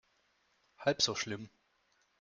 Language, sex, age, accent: German, male, 19-29, Deutschland Deutsch